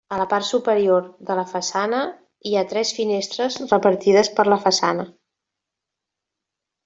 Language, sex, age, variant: Catalan, female, 40-49, Central